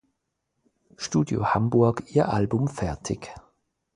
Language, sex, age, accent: German, male, 40-49, Schweizerdeutsch